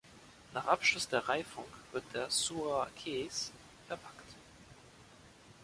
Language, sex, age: German, male, 19-29